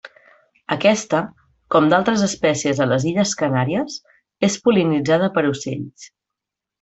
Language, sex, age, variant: Catalan, female, 30-39, Central